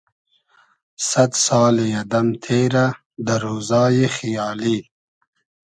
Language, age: Hazaragi, 30-39